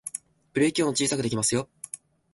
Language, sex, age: Japanese, male, 19-29